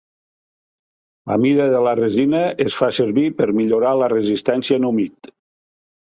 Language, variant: Catalan, Nord-Occidental